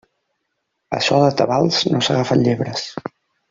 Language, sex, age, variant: Catalan, male, 30-39, Central